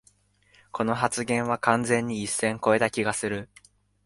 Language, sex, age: Japanese, male, 19-29